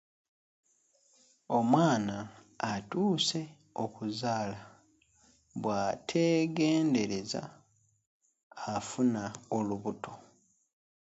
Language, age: Ganda, 19-29